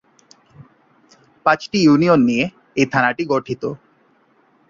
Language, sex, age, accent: Bengali, male, 19-29, প্রমিত